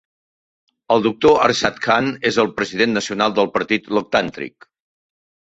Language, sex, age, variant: Catalan, male, 60-69, Central